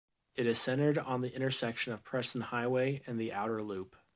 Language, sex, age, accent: English, male, 30-39, United States English